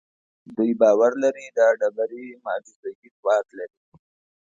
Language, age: Pashto, 30-39